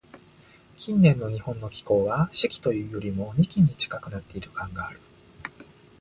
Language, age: Japanese, 19-29